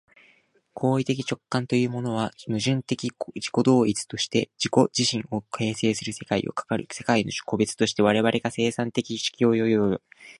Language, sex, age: Japanese, male, 19-29